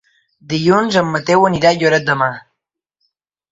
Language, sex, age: Catalan, male, under 19